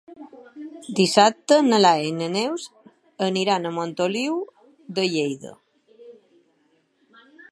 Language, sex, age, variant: Catalan, female, 50-59, Balear